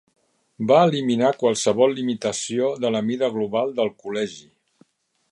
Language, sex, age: Catalan, male, 50-59